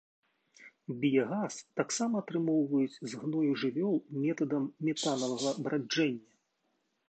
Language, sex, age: Belarusian, male, 40-49